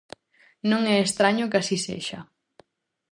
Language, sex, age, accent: Galician, female, 19-29, Normativo (estándar)